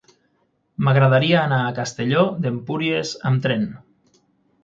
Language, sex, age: Catalan, male, 30-39